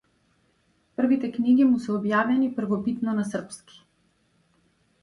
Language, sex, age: Macedonian, female, 40-49